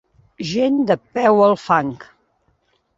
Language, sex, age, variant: Catalan, female, 60-69, Central